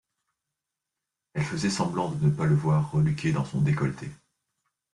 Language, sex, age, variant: French, male, 30-39, Français de métropole